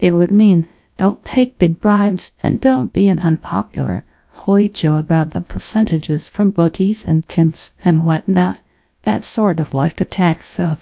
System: TTS, GlowTTS